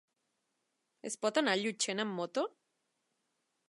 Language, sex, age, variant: Catalan, female, 30-39, Nord-Occidental